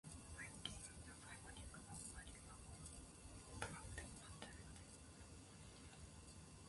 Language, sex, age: Japanese, female, 19-29